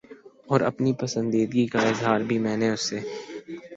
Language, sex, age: Urdu, male, 19-29